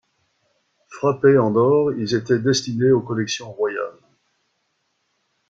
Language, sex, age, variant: French, male, 60-69, Français de métropole